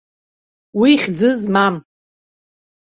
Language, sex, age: Abkhazian, female, 30-39